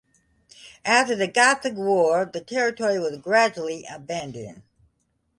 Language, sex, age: English, female, 60-69